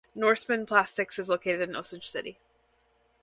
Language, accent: English, United States English